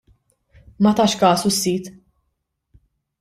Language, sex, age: Maltese, female, 19-29